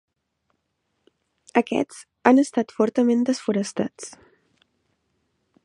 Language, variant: Catalan, Central